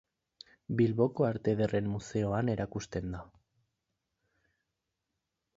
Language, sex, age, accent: Basque, male, 19-29, Mendebalekoa (Araba, Bizkaia, Gipuzkoako mendebaleko herri batzuk)